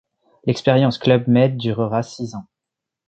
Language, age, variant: French, 19-29, Français de métropole